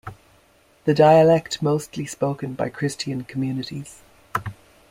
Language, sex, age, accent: English, female, 50-59, Irish English